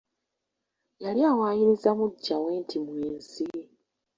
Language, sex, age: Ganda, female, 19-29